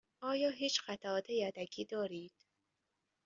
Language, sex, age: Persian, female, 19-29